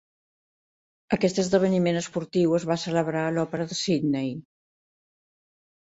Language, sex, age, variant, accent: Catalan, female, 70-79, Central, central